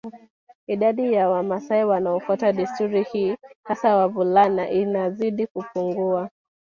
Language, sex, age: Swahili, female, 19-29